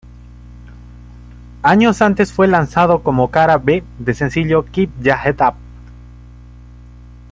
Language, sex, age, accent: Spanish, male, 19-29, Andino-Pacífico: Colombia, Perú, Ecuador, oeste de Bolivia y Venezuela andina